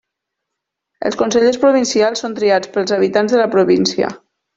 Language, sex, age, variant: Catalan, female, 40-49, Nord-Occidental